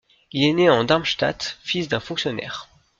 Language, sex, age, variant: French, female, 19-29, Français de métropole